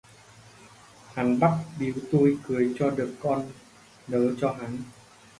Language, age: Vietnamese, 30-39